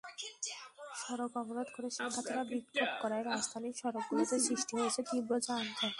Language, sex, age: Bengali, female, 19-29